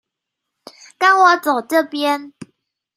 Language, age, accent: Chinese, 19-29, 出生地：臺北市